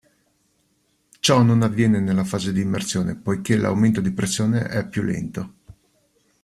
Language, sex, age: Italian, male, 50-59